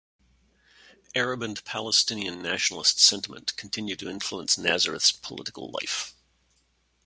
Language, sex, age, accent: English, male, 50-59, Canadian English